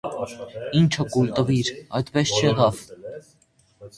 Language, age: Armenian, under 19